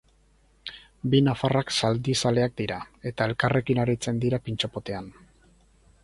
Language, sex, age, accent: Basque, male, 50-59, Erdialdekoa edo Nafarra (Gipuzkoa, Nafarroa)